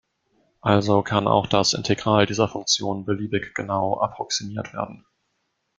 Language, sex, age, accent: German, male, 19-29, Deutschland Deutsch